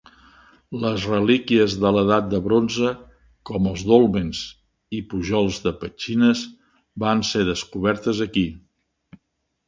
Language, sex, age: Catalan, male, 70-79